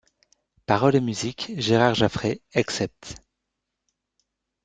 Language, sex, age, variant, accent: French, male, 19-29, Français d'Europe, Français de Belgique